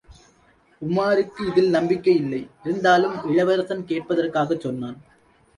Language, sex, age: Tamil, male, 19-29